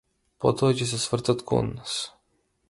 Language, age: Macedonian, 19-29